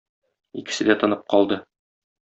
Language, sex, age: Tatar, male, 30-39